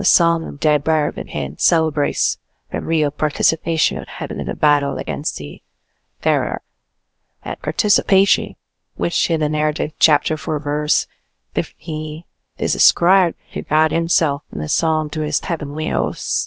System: TTS, VITS